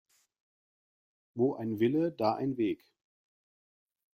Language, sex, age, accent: German, male, 40-49, Deutschland Deutsch